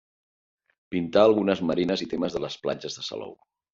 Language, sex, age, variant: Catalan, male, 50-59, Central